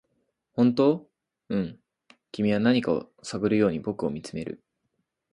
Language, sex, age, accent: Japanese, male, 19-29, 標準